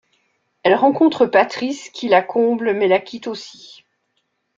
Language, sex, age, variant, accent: French, female, 50-59, Français d'Europe, Français de Suisse